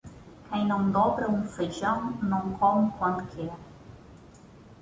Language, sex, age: Portuguese, female, 30-39